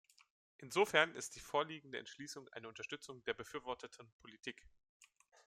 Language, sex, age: German, male, 19-29